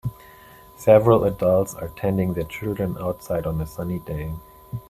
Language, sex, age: English, male, 30-39